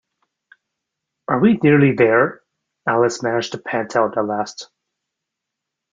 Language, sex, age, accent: English, male, 30-39, Canadian English